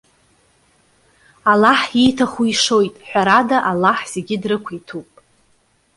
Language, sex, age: Abkhazian, female, 30-39